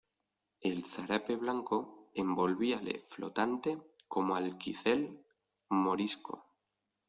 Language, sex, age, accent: Spanish, male, 19-29, España: Norte peninsular (Asturias, Castilla y León, Cantabria, País Vasco, Navarra, Aragón, La Rioja, Guadalajara, Cuenca)